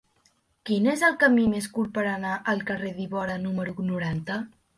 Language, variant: Catalan, Nord-Occidental